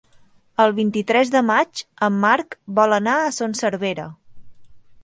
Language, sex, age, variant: Catalan, female, 19-29, Central